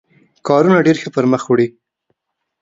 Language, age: Pashto, 19-29